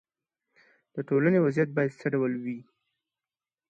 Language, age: Pashto, 19-29